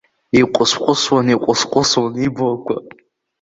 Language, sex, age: Abkhazian, male, under 19